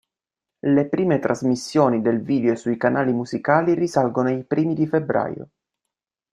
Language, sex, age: Italian, male, 19-29